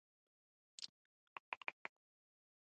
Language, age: Pashto, 19-29